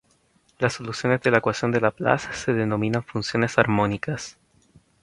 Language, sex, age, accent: Spanish, female, 19-29, Chileno: Chile, Cuyo